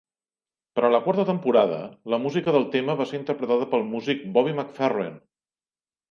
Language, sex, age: Catalan, male, 40-49